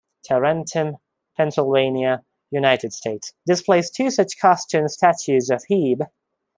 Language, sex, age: English, male, 19-29